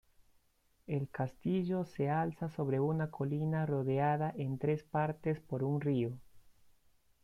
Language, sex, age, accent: Spanish, male, 19-29, Andino-Pacífico: Colombia, Perú, Ecuador, oeste de Bolivia y Venezuela andina